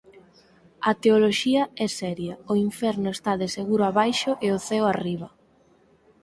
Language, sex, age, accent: Galician, female, 19-29, Normativo (estándar)